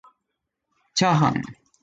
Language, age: Japanese, 19-29